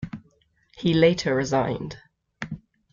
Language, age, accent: English, 19-29, England English